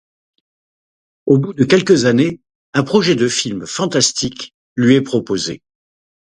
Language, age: French, 50-59